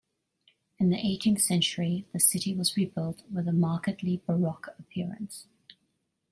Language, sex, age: English, female, 30-39